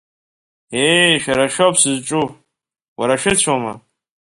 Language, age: Abkhazian, under 19